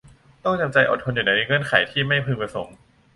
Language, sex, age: Thai, male, under 19